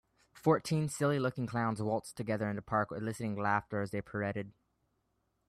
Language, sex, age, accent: English, male, 19-29, United States English